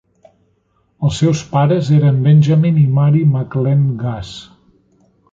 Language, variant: Catalan, Nord-Occidental